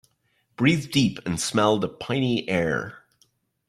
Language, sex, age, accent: English, male, 40-49, Irish English